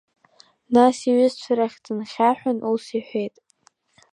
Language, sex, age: Abkhazian, female, under 19